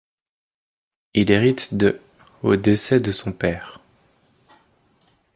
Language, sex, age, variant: French, male, 30-39, Français de métropole